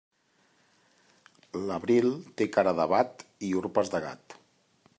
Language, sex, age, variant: Catalan, male, 40-49, Central